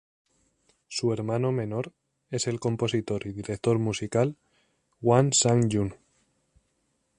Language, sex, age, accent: Spanish, male, 30-39, España: Norte peninsular (Asturias, Castilla y León, Cantabria, País Vasco, Navarra, Aragón, La Rioja, Guadalajara, Cuenca)